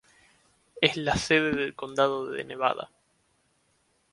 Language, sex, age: Spanish, male, 19-29